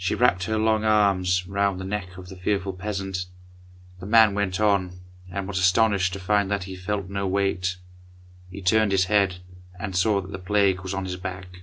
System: none